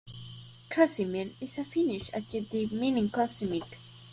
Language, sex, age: English, male, under 19